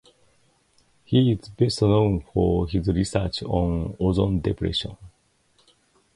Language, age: English, 50-59